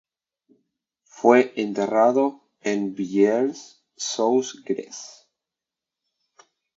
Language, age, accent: Spanish, 19-29, Rioplatense: Argentina, Uruguay, este de Bolivia, Paraguay